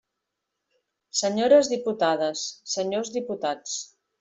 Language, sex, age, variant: Catalan, female, 50-59, Central